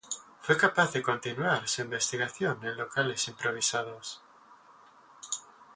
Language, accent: Spanish, España: Centro-Sur peninsular (Madrid, Toledo, Castilla-La Mancha)